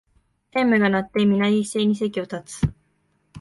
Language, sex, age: Japanese, female, 19-29